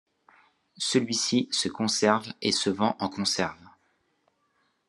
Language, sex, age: French, male, 30-39